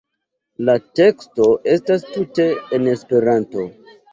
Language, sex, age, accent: Esperanto, male, 30-39, Internacia